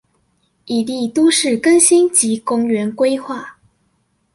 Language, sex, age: Chinese, female, under 19